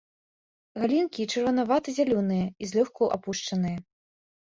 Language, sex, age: Belarusian, female, 19-29